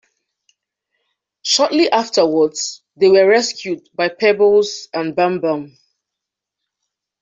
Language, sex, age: English, female, 30-39